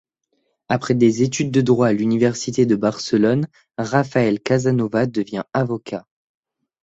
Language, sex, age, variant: French, male, under 19, Français de métropole